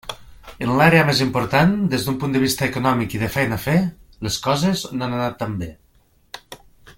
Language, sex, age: Catalan, male, 40-49